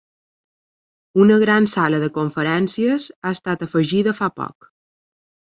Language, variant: Catalan, Balear